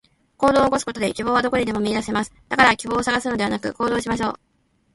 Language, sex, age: Japanese, female, 19-29